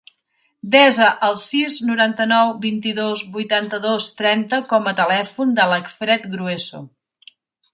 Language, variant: Catalan, Central